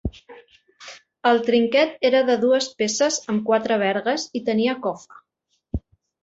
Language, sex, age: Catalan, female, 40-49